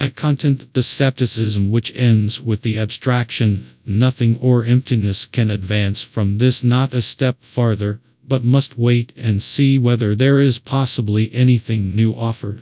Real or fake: fake